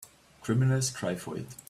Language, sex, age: English, male, 30-39